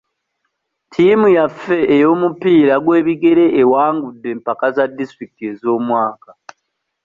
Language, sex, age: Ganda, male, 30-39